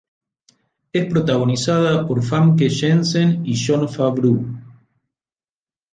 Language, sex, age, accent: Spanish, male, 50-59, Rioplatense: Argentina, Uruguay, este de Bolivia, Paraguay